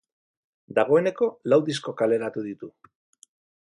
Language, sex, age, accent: Basque, male, 40-49, Mendebalekoa (Araba, Bizkaia, Gipuzkoako mendebaleko herri batzuk)